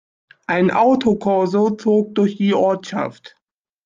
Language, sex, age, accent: German, male, 40-49, Deutschland Deutsch